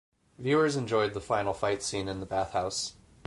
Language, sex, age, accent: English, male, 19-29, United States English